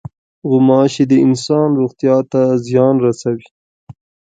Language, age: Pashto, 19-29